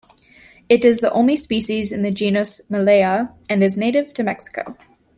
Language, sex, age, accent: English, female, 19-29, United States English